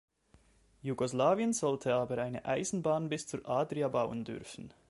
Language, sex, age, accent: German, male, 19-29, Schweizerdeutsch